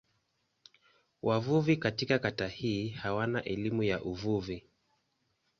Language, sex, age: Swahili, male, 19-29